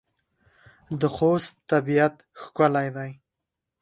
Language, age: Pashto, under 19